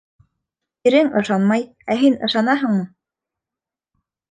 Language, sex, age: Bashkir, female, 19-29